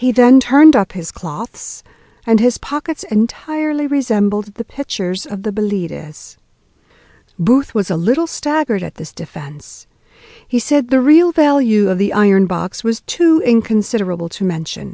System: none